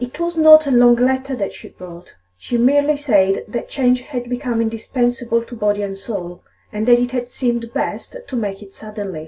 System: none